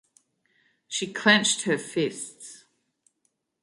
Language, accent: English, Australian English